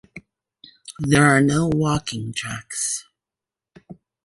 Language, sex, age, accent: English, female, 60-69, United States English